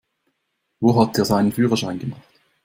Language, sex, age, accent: German, male, 19-29, Schweizerdeutsch